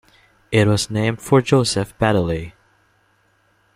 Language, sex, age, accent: English, male, 19-29, Filipino